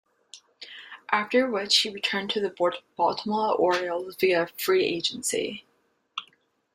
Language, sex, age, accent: English, female, 19-29, United States English